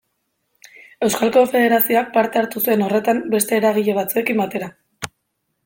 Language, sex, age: Basque, female, 19-29